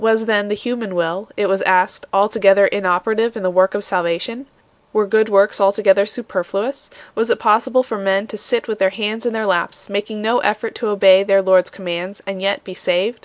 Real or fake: real